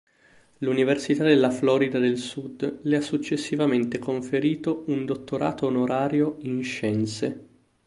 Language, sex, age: Italian, male, 19-29